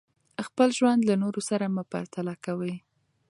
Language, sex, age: Pashto, female, 19-29